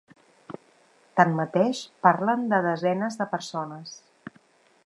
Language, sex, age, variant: Catalan, female, 50-59, Central